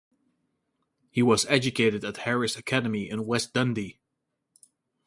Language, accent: English, United States English